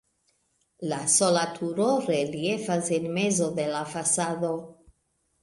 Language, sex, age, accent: Esperanto, female, 50-59, Internacia